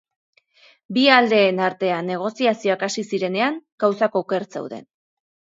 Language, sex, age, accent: Basque, female, 40-49, Erdialdekoa edo Nafarra (Gipuzkoa, Nafarroa)